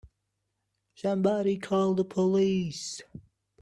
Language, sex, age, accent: English, male, 19-29, India and South Asia (India, Pakistan, Sri Lanka)